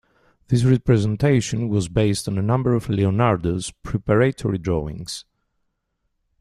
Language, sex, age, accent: English, male, 40-49, Canadian English